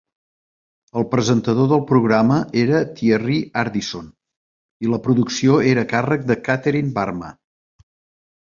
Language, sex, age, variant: Catalan, male, 50-59, Central